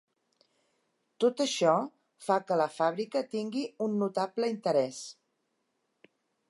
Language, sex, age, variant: Catalan, female, 60-69, Central